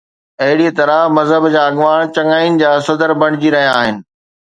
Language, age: Sindhi, 40-49